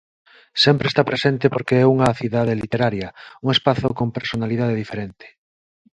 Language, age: Galician, 30-39